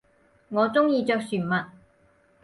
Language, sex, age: Cantonese, female, 30-39